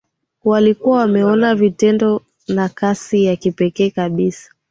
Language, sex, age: Swahili, female, 19-29